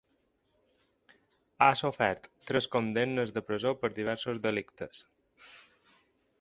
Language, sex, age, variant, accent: Catalan, male, 30-39, Balear, balear